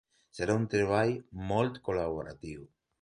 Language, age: Catalan, 40-49